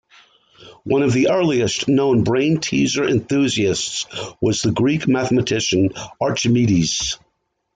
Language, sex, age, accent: English, male, 50-59, United States English